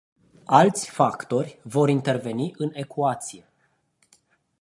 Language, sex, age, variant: Romanian, male, 40-49, Romanian-Romania